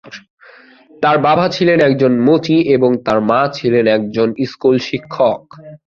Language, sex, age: Bengali, male, 19-29